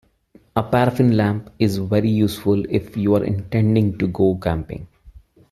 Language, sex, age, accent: English, male, 30-39, India and South Asia (India, Pakistan, Sri Lanka)